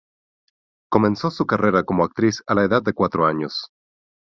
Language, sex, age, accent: Spanish, male, 30-39, México